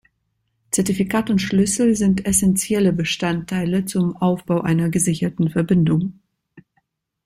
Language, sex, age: German, female, 30-39